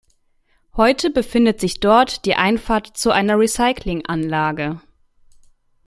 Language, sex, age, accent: German, male, 19-29, Deutschland Deutsch